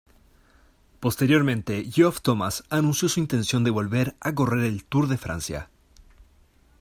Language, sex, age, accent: Spanish, male, 19-29, Chileno: Chile, Cuyo